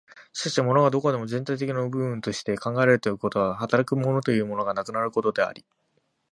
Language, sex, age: Japanese, male, 19-29